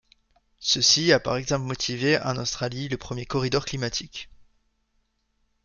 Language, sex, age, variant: French, male, 19-29, Français de métropole